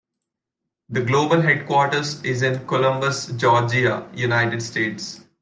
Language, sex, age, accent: English, male, 19-29, India and South Asia (India, Pakistan, Sri Lanka)